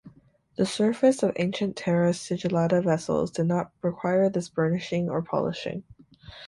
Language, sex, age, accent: English, female, 19-29, United States English